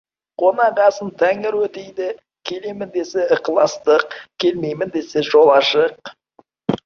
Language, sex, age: Kazakh, male, 19-29